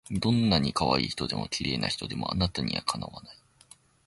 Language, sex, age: Japanese, male, 19-29